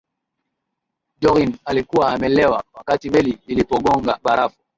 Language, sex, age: Swahili, male, 19-29